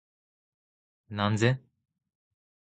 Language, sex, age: Japanese, male, 19-29